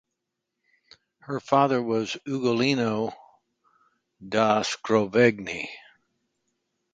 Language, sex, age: English, male, 60-69